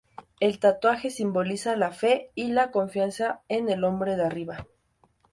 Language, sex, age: Spanish, female, under 19